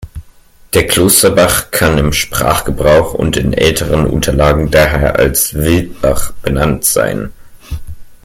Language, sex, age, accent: German, male, under 19, Deutschland Deutsch